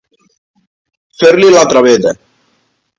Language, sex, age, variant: Catalan, male, 19-29, Nord-Occidental